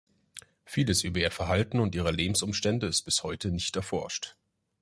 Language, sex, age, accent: German, male, 19-29, Deutschland Deutsch